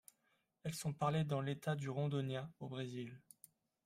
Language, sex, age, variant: French, male, 19-29, Français de métropole